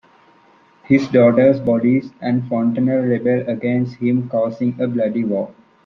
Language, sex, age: English, male, under 19